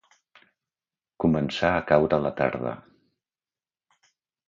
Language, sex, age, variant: Catalan, male, 50-59, Central